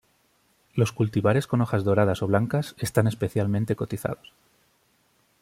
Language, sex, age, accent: Spanish, male, 30-39, España: Centro-Sur peninsular (Madrid, Toledo, Castilla-La Mancha)